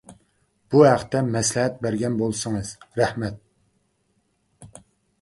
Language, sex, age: Uyghur, male, 40-49